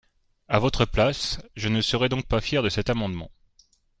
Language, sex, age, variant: French, male, 40-49, Français de métropole